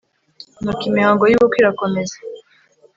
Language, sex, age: Kinyarwanda, female, 19-29